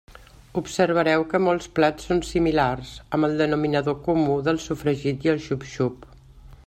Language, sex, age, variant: Catalan, female, 60-69, Central